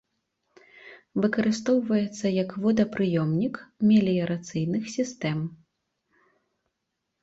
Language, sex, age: Belarusian, female, 19-29